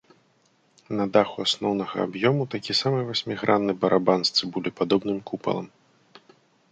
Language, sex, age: Belarusian, male, 30-39